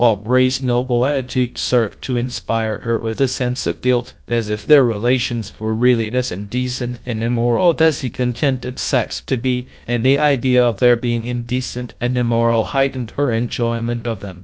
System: TTS, GlowTTS